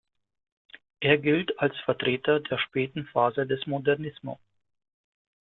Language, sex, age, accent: German, male, 40-49, Deutschland Deutsch